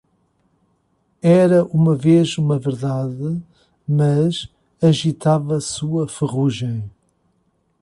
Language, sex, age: Portuguese, male, 40-49